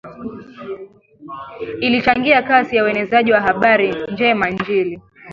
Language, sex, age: Swahili, female, 19-29